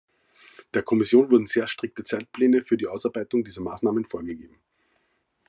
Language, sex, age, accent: German, male, 30-39, Österreichisches Deutsch